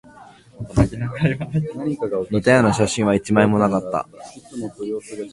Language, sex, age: Japanese, male, 19-29